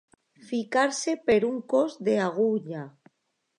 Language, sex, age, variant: Catalan, female, under 19, Alacantí